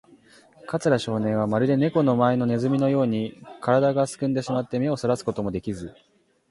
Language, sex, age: Japanese, male, 19-29